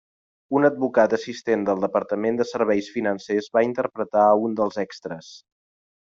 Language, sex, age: Catalan, male, 40-49